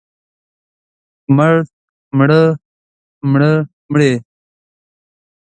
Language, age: Pashto, 30-39